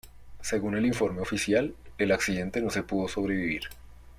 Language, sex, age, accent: Spanish, male, 19-29, Andino-Pacífico: Colombia, Perú, Ecuador, oeste de Bolivia y Venezuela andina